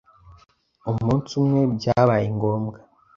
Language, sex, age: Kinyarwanda, male, under 19